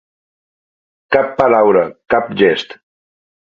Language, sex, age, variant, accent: Catalan, male, 40-49, Valencià meridional, valencià